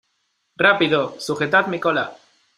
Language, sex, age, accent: Spanish, male, 19-29, España: Norte peninsular (Asturias, Castilla y León, Cantabria, País Vasco, Navarra, Aragón, La Rioja, Guadalajara, Cuenca)